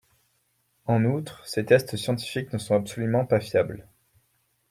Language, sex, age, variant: French, male, 19-29, Français de métropole